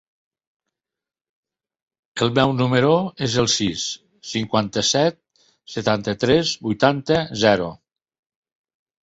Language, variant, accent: Catalan, Nord-Occidental, Lleidatà